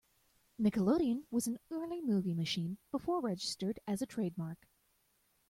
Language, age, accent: English, 30-39, United States English